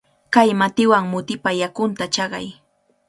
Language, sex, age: Cajatambo North Lima Quechua, female, 19-29